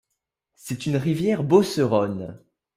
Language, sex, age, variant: French, male, under 19, Français de métropole